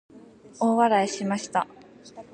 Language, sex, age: Japanese, female, 19-29